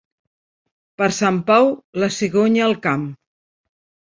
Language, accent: Catalan, Barceloní